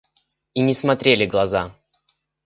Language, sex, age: Russian, male, 19-29